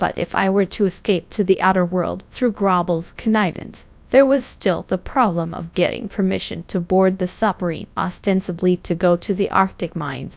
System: TTS, GradTTS